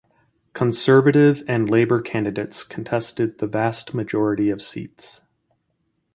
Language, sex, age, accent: English, male, 30-39, United States English